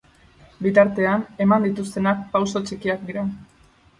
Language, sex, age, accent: Basque, female, 19-29, Mendebalekoa (Araba, Bizkaia, Gipuzkoako mendebaleko herri batzuk)